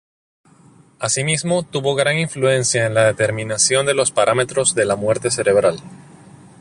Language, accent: Spanish, Caribe: Cuba, Venezuela, Puerto Rico, República Dominicana, Panamá, Colombia caribeña, México caribeño, Costa del golfo de México